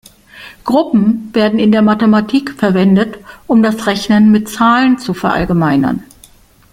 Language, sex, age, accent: German, female, 50-59, Deutschland Deutsch